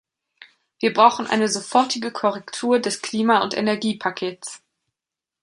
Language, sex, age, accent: German, female, 19-29, Deutschland Deutsch